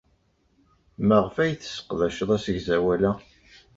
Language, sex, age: Kabyle, male, 30-39